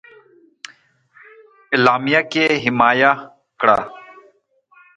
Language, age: Pashto, 40-49